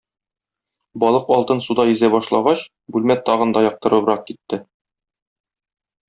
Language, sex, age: Tatar, male, 30-39